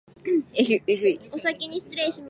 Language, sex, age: Japanese, female, 19-29